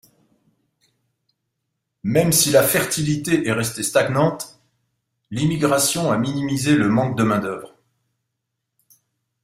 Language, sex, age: French, male, 50-59